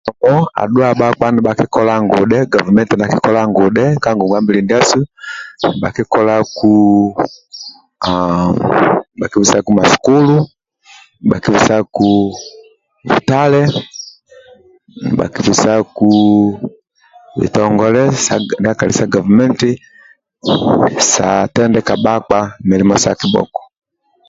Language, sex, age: Amba (Uganda), male, 40-49